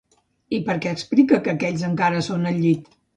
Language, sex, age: Catalan, female, 70-79